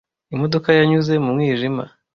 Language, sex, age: Kinyarwanda, male, 19-29